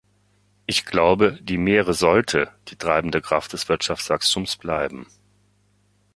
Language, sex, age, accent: German, male, 60-69, Deutschland Deutsch